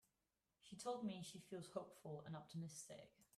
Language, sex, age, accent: English, female, 30-39, England English